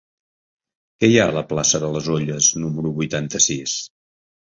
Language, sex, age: Catalan, male, 50-59